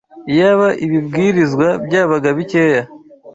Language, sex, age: Kinyarwanda, male, 19-29